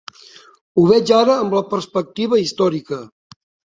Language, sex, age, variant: Catalan, male, 60-69, Septentrional